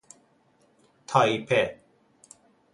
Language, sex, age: Persian, male, 30-39